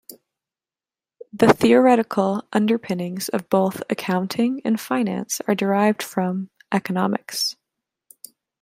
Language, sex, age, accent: English, female, 19-29, Canadian English